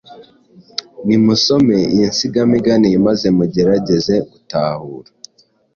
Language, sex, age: Kinyarwanda, male, 19-29